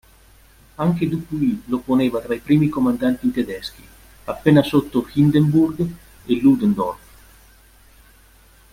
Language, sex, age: Italian, male, 40-49